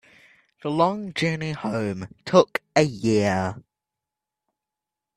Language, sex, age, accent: English, male, 19-29, New Zealand English